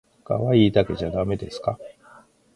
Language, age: Japanese, 50-59